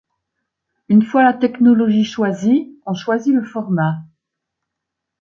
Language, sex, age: French, female, 70-79